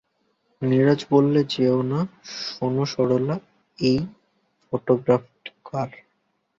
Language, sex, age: Bengali, male, 19-29